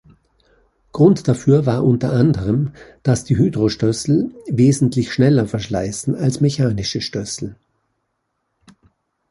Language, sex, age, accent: German, male, 50-59, Österreichisches Deutsch